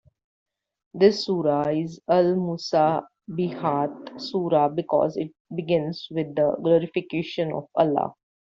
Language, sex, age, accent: English, female, 30-39, India and South Asia (India, Pakistan, Sri Lanka)